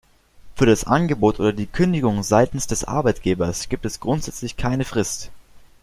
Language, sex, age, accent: German, male, under 19, Deutschland Deutsch